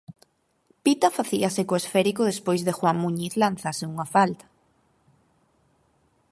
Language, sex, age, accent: Galician, female, 30-39, Normativo (estándar)